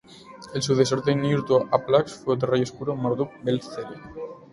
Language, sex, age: Spanish, male, 19-29